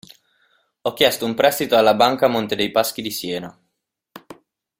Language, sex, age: Italian, male, 19-29